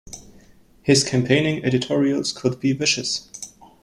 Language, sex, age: English, male, 19-29